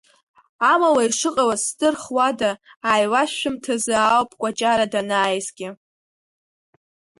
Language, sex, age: Abkhazian, female, under 19